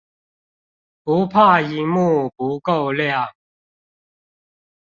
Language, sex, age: Chinese, male, 50-59